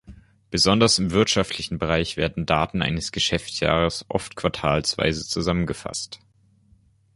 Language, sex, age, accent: German, male, under 19, Deutschland Deutsch